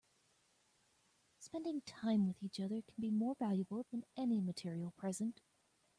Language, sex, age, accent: English, female, 30-39, United States English